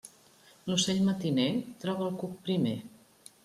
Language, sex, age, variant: Catalan, female, 50-59, Central